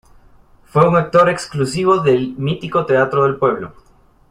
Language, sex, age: Spanish, male, 30-39